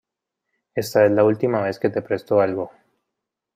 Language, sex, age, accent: Spanish, male, 19-29, Andino-Pacífico: Colombia, Perú, Ecuador, oeste de Bolivia y Venezuela andina